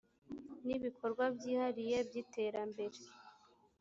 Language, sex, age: Kinyarwanda, female, 19-29